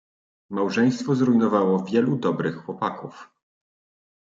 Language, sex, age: Polish, male, 30-39